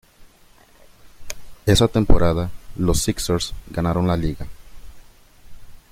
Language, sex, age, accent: Spanish, male, 19-29, América central